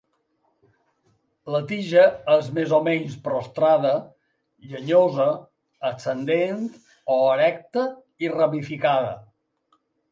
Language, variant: Catalan, Balear